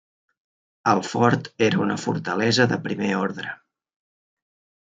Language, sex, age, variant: Catalan, male, 30-39, Central